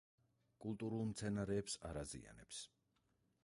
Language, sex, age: Georgian, male, 40-49